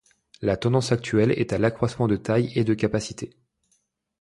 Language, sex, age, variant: French, male, 19-29, Français de métropole